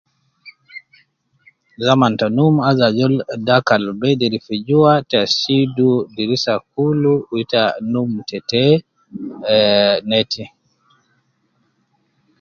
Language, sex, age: Nubi, male, 50-59